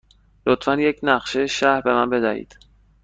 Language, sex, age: Persian, male, 19-29